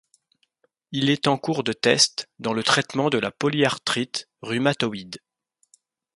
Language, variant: French, Français de métropole